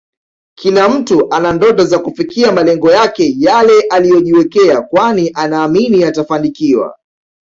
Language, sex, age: Swahili, male, 19-29